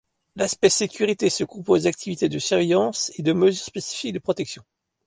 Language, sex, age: French, male, 40-49